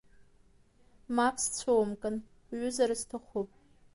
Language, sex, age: Abkhazian, female, under 19